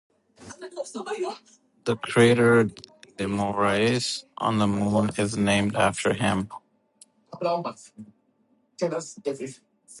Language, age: English, 60-69